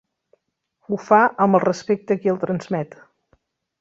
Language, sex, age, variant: Catalan, female, 40-49, Central